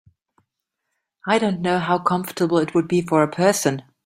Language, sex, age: English, female, 40-49